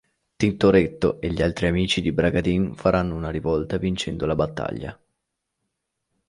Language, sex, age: Italian, male, 19-29